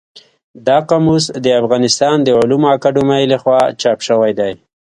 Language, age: Pashto, 40-49